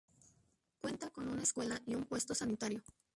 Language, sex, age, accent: Spanish, female, 19-29, México